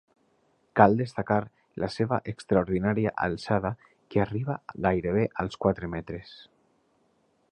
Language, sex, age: Catalan, male, 30-39